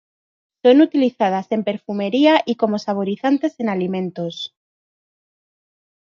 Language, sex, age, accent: Spanish, female, 40-49, España: Centro-Sur peninsular (Madrid, Toledo, Castilla-La Mancha)